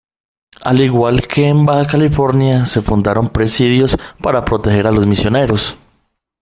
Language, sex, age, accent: Spanish, male, 19-29, Caribe: Cuba, Venezuela, Puerto Rico, República Dominicana, Panamá, Colombia caribeña, México caribeño, Costa del golfo de México